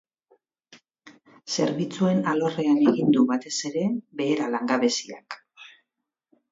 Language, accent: Basque, Mendebalekoa (Araba, Bizkaia, Gipuzkoako mendebaleko herri batzuk)